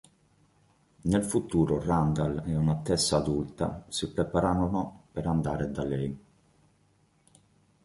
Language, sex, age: Italian, male, 30-39